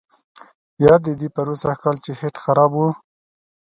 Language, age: Pashto, 30-39